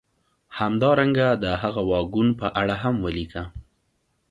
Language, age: Pashto, 19-29